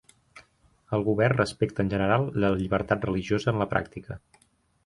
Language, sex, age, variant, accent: Catalan, male, 30-39, Central, tarragoní